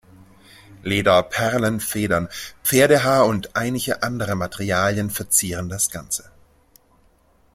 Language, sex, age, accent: German, male, 30-39, Deutschland Deutsch